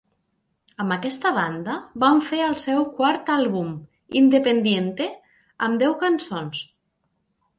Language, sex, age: Catalan, female, 40-49